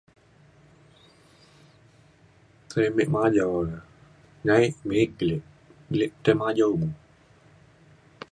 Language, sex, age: Mainstream Kenyah, female, 19-29